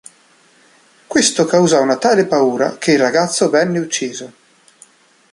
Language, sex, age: Italian, male, 40-49